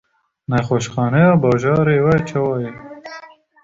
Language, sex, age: Kurdish, male, 19-29